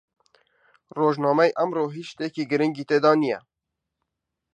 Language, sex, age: Central Kurdish, male, 19-29